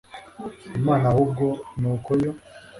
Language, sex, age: Kinyarwanda, male, 19-29